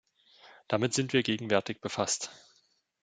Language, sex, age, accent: German, male, 30-39, Deutschland Deutsch